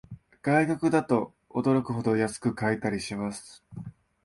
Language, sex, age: Japanese, male, 19-29